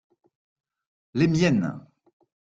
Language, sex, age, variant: French, male, 30-39, Français de métropole